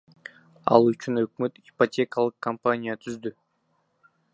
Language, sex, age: Kyrgyz, female, 19-29